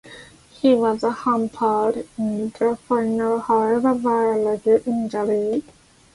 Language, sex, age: English, female, 30-39